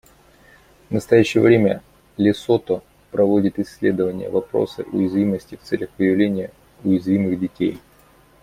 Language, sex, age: Russian, male, 30-39